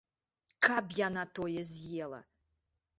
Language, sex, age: Belarusian, female, 30-39